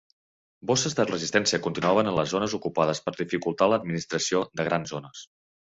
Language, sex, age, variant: Catalan, male, 30-39, Central